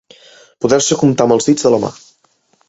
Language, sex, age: Catalan, male, 19-29